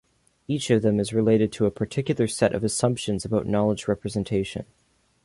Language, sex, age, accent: English, male, 19-29, Canadian English